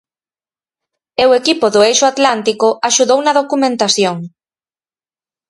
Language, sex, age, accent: Galician, female, 40-49, Atlántico (seseo e gheada)